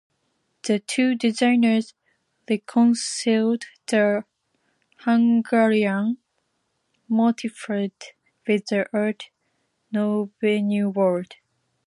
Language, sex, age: English, female, 19-29